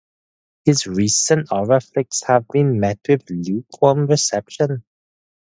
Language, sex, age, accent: English, male, 19-29, England English